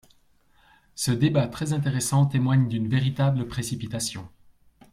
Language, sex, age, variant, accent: French, male, 30-39, Français d'Europe, Français de Suisse